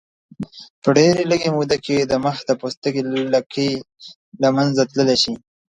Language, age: Pashto, 19-29